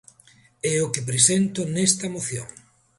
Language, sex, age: Galician, male, 50-59